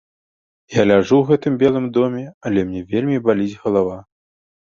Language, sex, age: Belarusian, male, 19-29